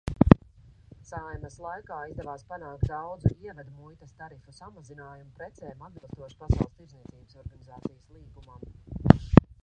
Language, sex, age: Latvian, female, 30-39